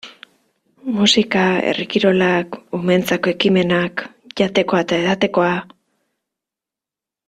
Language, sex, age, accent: Basque, female, 19-29, Mendebalekoa (Araba, Bizkaia, Gipuzkoako mendebaleko herri batzuk)